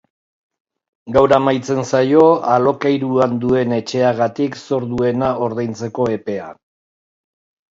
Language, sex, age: Basque, male, 60-69